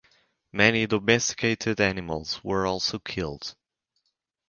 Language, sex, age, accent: English, male, 19-29, United States English